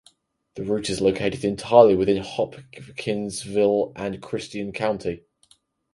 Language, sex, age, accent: English, male, under 19, England English